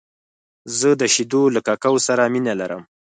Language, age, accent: Pashto, 19-29, پکتیا ولایت، احمدزی